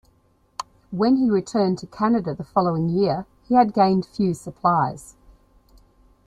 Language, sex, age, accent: English, female, 50-59, Australian English